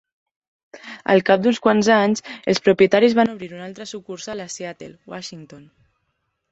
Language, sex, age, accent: Catalan, female, 19-29, valencià